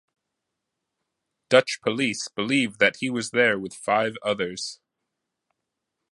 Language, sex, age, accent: English, male, 30-39, United States English